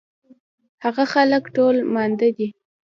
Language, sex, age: Pashto, female, under 19